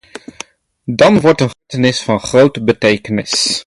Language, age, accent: Dutch, 19-29, Nederlands Nederlands